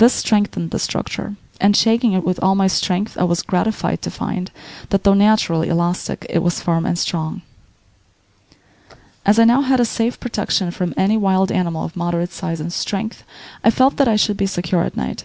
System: none